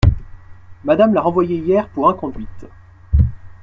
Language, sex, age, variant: French, male, 19-29, Français de métropole